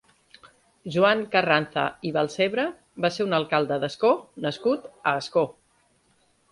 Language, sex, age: Catalan, female, 40-49